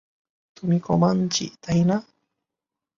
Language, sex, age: Bengali, male, 19-29